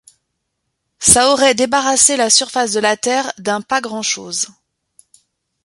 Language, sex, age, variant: French, female, 30-39, Français de métropole